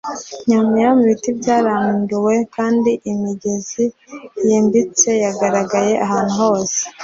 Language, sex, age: Kinyarwanda, female, 19-29